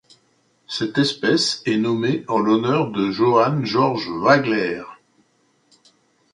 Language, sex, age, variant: French, male, 60-69, Français de métropole